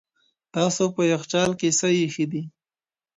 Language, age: Pashto, 19-29